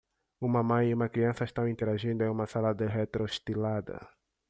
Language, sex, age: Portuguese, male, 30-39